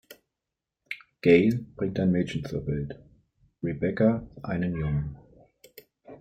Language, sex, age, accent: German, male, 30-39, Deutschland Deutsch